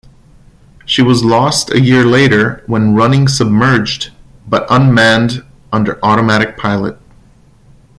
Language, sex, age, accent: English, male, 30-39, United States English